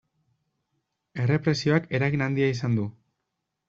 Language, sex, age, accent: Basque, male, 19-29, Mendebalekoa (Araba, Bizkaia, Gipuzkoako mendebaleko herri batzuk)